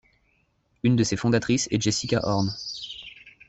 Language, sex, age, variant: French, male, under 19, Français de métropole